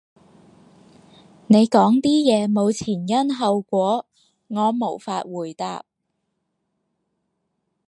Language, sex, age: Cantonese, female, 19-29